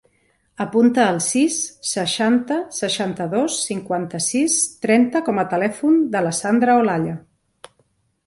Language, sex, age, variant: Catalan, female, 40-49, Central